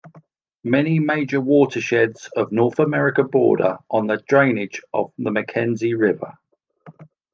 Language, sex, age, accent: English, male, 40-49, England English